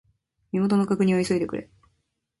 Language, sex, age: Japanese, female, 19-29